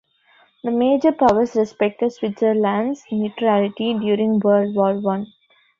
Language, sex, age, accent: English, female, 19-29, India and South Asia (India, Pakistan, Sri Lanka)